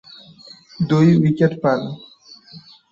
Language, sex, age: Bengali, male, 19-29